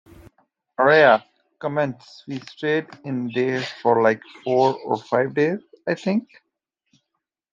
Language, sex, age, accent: English, male, 19-29, United States English